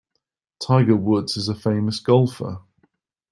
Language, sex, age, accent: English, male, 30-39, England English